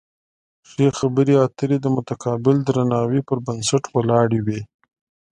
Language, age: Pashto, 30-39